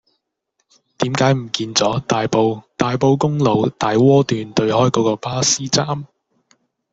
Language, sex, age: Cantonese, male, under 19